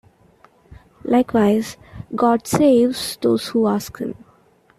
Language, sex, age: English, female, 19-29